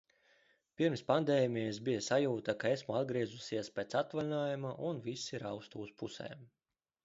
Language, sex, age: Latvian, male, 30-39